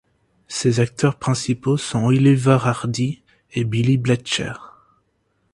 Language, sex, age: French, male, 19-29